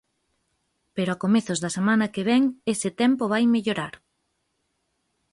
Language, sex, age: Galician, female, 19-29